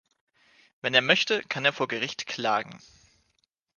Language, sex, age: German, male, 19-29